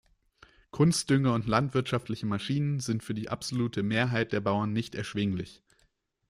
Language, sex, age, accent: German, male, 19-29, Deutschland Deutsch